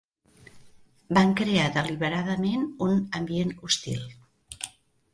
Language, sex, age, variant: Catalan, female, 60-69, Central